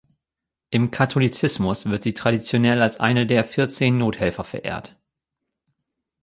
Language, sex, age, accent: German, male, 30-39, Deutschland Deutsch